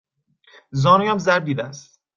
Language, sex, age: Persian, male, 19-29